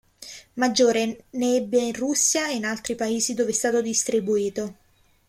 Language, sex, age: Italian, female, 19-29